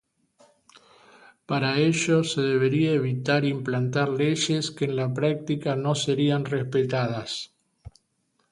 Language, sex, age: Spanish, male, 70-79